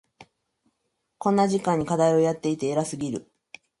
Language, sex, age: Japanese, female, 40-49